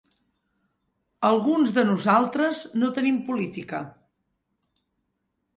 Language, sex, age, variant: Catalan, female, 50-59, Central